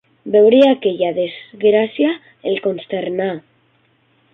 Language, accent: Catalan, valencià